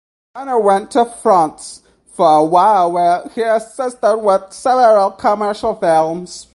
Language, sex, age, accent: English, male, 19-29, United States English